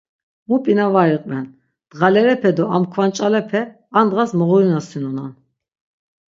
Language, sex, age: Laz, female, 60-69